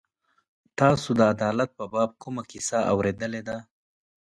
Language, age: Pashto, 19-29